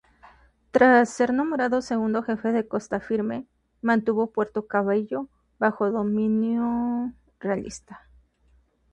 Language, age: Spanish, 30-39